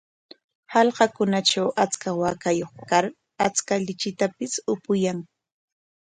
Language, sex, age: Corongo Ancash Quechua, female, 30-39